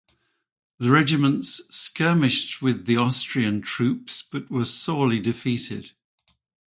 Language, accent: English, England English